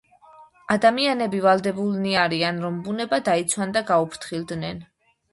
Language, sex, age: Georgian, female, 30-39